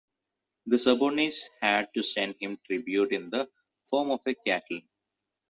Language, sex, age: English, male, 30-39